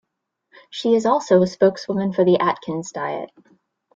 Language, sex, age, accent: English, female, 30-39, United States English